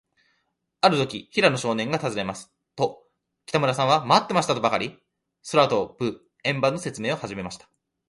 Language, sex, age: Japanese, male, 19-29